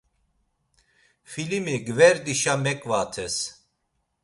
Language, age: Laz, 40-49